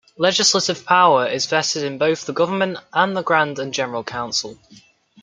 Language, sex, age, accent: English, male, under 19, England English